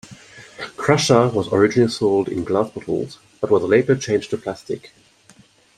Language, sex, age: English, male, 19-29